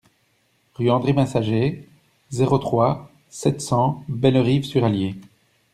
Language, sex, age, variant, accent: French, male, 30-39, Français d'Europe, Français de Belgique